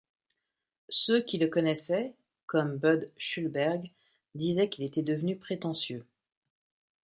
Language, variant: French, Français de métropole